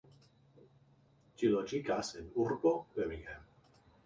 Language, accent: Esperanto, Internacia